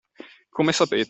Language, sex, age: Italian, male, 19-29